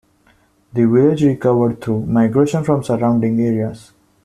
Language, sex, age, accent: English, male, 19-29, India and South Asia (India, Pakistan, Sri Lanka)